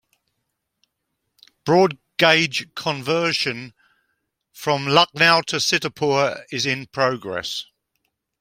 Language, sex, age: English, male, 70-79